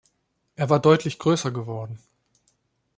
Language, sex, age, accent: German, male, 30-39, Deutschland Deutsch